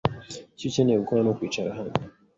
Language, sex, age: Kinyarwanda, female, 30-39